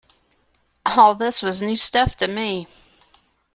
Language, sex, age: English, female, 40-49